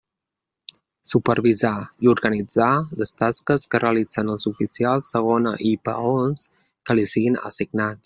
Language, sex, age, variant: Catalan, male, 19-29, Central